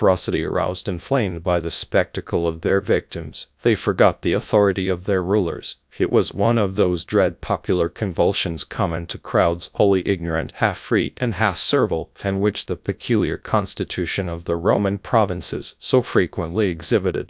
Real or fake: fake